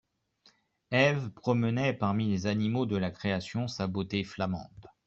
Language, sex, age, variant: French, male, 40-49, Français de métropole